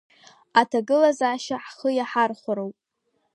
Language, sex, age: Abkhazian, female, under 19